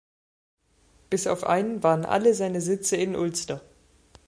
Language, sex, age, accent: German, male, under 19, Deutschland Deutsch